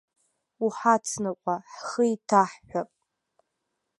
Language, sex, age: Abkhazian, female, under 19